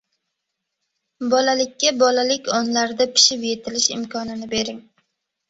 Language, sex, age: Uzbek, female, 19-29